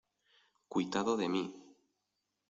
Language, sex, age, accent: Spanish, male, 19-29, España: Norte peninsular (Asturias, Castilla y León, Cantabria, País Vasco, Navarra, Aragón, La Rioja, Guadalajara, Cuenca)